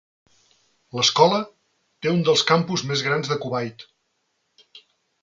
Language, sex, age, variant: Catalan, male, 40-49, Central